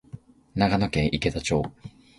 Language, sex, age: Japanese, male, 19-29